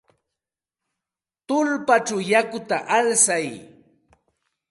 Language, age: Santa Ana de Tusi Pasco Quechua, 40-49